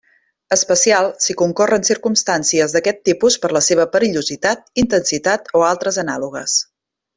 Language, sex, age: Catalan, female, 40-49